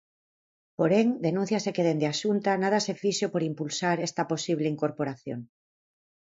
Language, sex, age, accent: Galician, female, 50-59, Normativo (estándar)